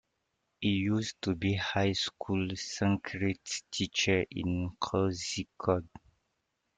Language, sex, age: English, male, 30-39